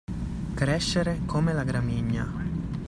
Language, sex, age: Italian, male, 19-29